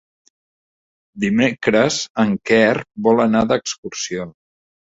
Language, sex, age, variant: Catalan, male, 60-69, Central